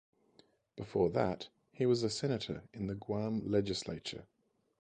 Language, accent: English, Australian English